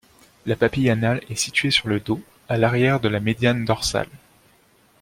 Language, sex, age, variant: French, male, 19-29, Français de métropole